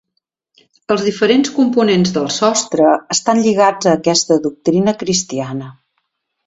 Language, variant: Catalan, Central